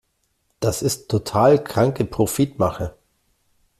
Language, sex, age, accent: German, male, 40-49, Deutschland Deutsch